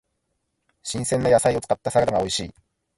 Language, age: Japanese, 30-39